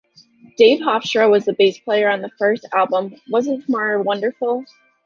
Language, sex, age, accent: English, female, 19-29, United States English